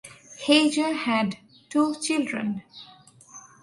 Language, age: English, 19-29